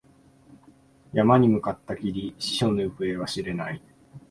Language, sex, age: Japanese, male, 19-29